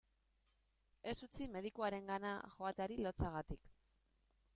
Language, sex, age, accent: Basque, female, 30-39, Mendebalekoa (Araba, Bizkaia, Gipuzkoako mendebaleko herri batzuk)